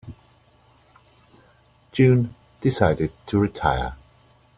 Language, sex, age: English, male, 40-49